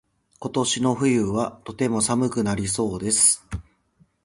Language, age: Japanese, 30-39